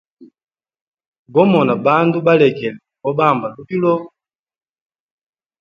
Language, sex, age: Hemba, male, 30-39